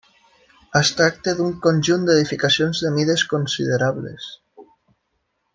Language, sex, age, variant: Catalan, male, under 19, Nord-Occidental